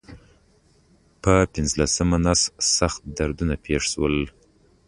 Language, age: Pashto, 19-29